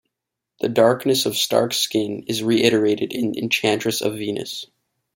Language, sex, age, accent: English, male, 19-29, Canadian English